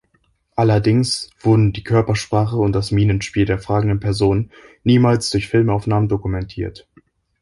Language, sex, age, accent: German, male, under 19, Deutschland Deutsch